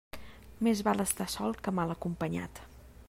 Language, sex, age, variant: Catalan, female, 30-39, Central